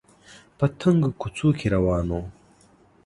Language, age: Pashto, 30-39